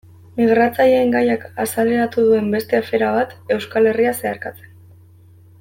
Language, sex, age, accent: Basque, female, 19-29, Erdialdekoa edo Nafarra (Gipuzkoa, Nafarroa)